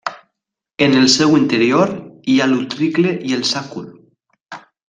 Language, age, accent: Catalan, under 19, valencià